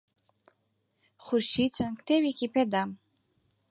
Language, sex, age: Central Kurdish, female, 19-29